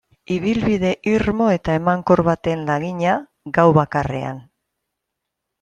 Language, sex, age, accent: Basque, female, 50-59, Erdialdekoa edo Nafarra (Gipuzkoa, Nafarroa)